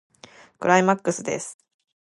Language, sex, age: Japanese, female, under 19